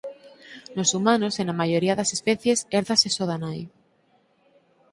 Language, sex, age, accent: Galician, female, under 19, Normativo (estándar)